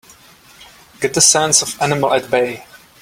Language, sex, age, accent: English, male, 30-39, United States English